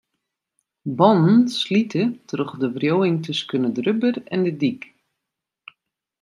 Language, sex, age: Western Frisian, female, 30-39